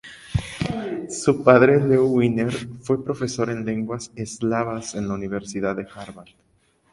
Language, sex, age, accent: Spanish, male, 19-29, México